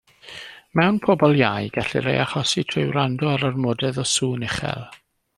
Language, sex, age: Welsh, male, 50-59